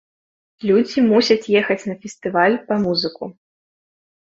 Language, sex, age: Belarusian, female, under 19